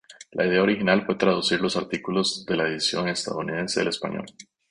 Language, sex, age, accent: Spanish, male, 30-39, América central